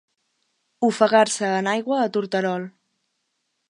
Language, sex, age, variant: Catalan, female, under 19, Central